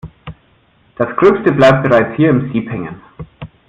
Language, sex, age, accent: German, male, 19-29, Deutschland Deutsch